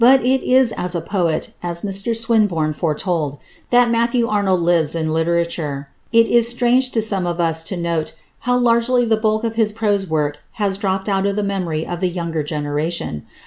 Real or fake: real